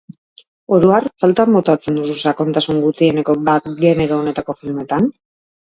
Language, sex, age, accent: Basque, female, 40-49, Mendebalekoa (Araba, Bizkaia, Gipuzkoako mendebaleko herri batzuk)